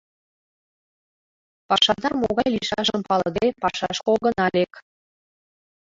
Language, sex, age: Mari, female, 19-29